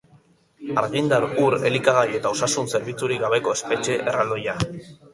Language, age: Basque, under 19